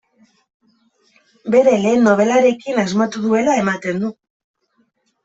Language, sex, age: Basque, female, 30-39